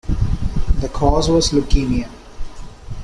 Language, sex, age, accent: English, male, 19-29, India and South Asia (India, Pakistan, Sri Lanka)